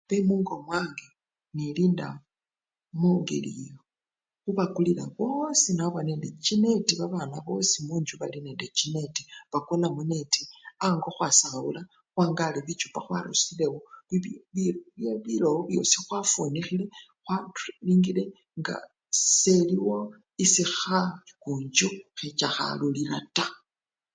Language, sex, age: Luyia, female, 50-59